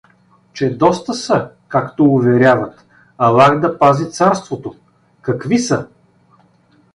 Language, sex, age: Bulgarian, male, 40-49